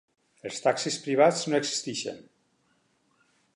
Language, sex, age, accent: Catalan, male, 50-59, valencià